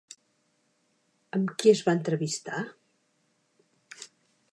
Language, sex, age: Catalan, female, 70-79